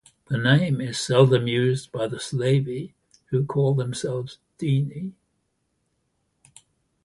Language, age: English, 80-89